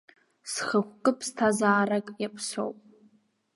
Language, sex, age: Abkhazian, female, 19-29